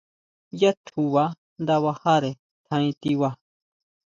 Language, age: Huautla Mazatec, 30-39